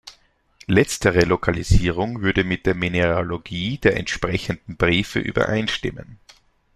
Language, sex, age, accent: German, male, 19-29, Österreichisches Deutsch